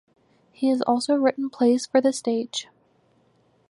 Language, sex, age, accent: English, female, 19-29, United States English